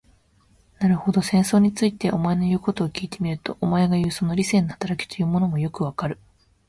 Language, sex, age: Japanese, female, 19-29